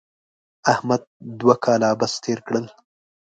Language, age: Pashto, 19-29